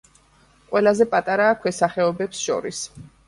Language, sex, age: Georgian, female, 50-59